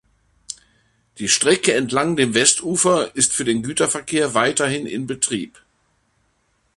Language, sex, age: German, male, 60-69